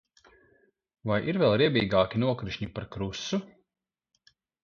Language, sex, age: Latvian, male, 30-39